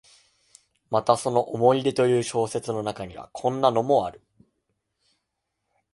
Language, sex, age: Japanese, male, 19-29